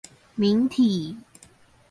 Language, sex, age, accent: Chinese, female, under 19, 出生地：新北市